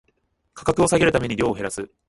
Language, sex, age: Japanese, male, 19-29